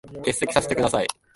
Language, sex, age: Japanese, male, 19-29